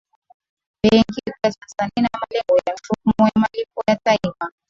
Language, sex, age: Swahili, female, 19-29